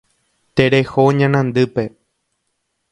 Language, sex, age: Guarani, male, 30-39